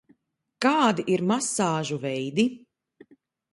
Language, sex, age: Latvian, female, 19-29